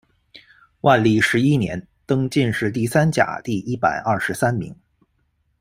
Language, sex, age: Chinese, male, 19-29